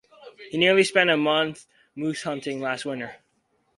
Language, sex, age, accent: English, male, under 19, United States English